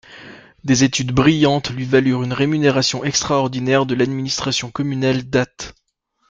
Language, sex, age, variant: French, male, 19-29, Français de métropole